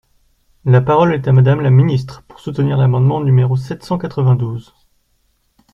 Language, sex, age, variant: French, male, 19-29, Français de métropole